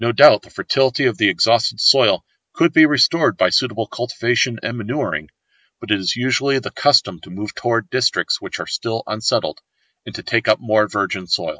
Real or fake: real